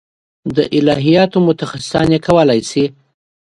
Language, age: Pashto, 40-49